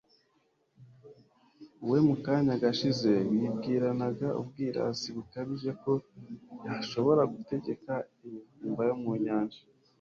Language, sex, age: Kinyarwanda, male, 30-39